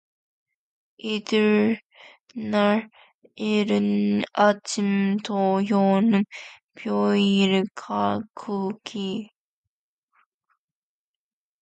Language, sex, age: Korean, female, 19-29